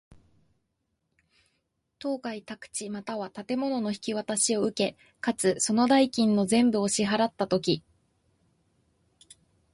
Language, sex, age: Japanese, female, 19-29